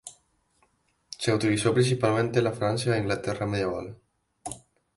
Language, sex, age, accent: Spanish, male, 19-29, España: Islas Canarias